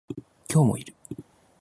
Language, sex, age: Japanese, male, under 19